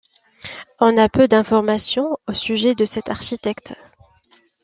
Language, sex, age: French, female, 19-29